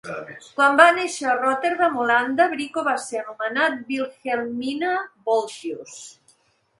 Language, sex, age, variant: Catalan, female, 60-69, Central